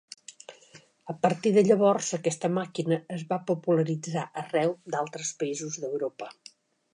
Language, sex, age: Catalan, female, 70-79